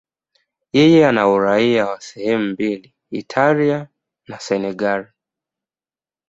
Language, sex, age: Swahili, male, 19-29